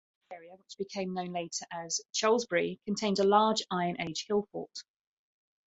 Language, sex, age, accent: English, female, 50-59, England English